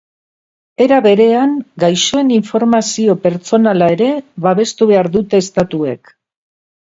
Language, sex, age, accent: Basque, female, 60-69, Mendebalekoa (Araba, Bizkaia, Gipuzkoako mendebaleko herri batzuk)